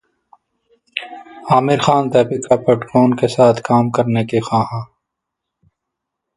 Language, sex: Urdu, male